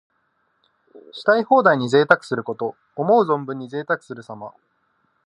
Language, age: Japanese, 19-29